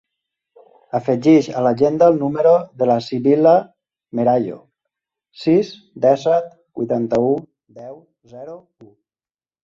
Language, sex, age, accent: Catalan, male, 30-39, valencià